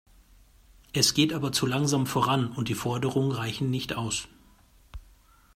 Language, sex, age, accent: German, male, 40-49, Deutschland Deutsch